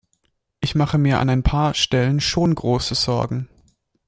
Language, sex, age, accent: German, male, 19-29, Deutschland Deutsch